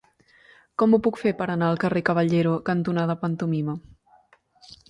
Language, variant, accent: Catalan, Central, central